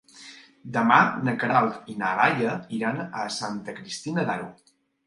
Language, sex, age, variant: Catalan, male, 30-39, Central